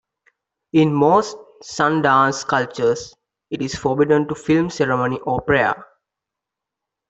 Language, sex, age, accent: English, male, 19-29, India and South Asia (India, Pakistan, Sri Lanka)